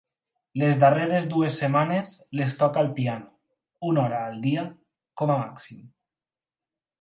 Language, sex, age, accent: Catalan, male, 19-29, valencià